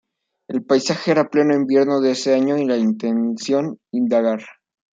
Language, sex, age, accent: Spanish, male, under 19, México